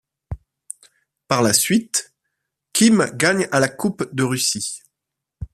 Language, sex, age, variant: French, male, 30-39, Français de métropole